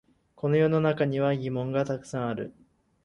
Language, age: Japanese, under 19